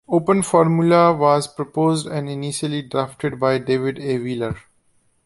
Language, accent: English, India and South Asia (India, Pakistan, Sri Lanka)